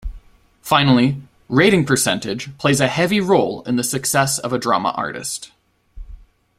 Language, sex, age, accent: English, male, 19-29, United States English